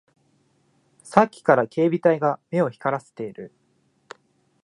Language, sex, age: Japanese, male, 19-29